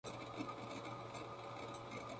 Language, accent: English, United States English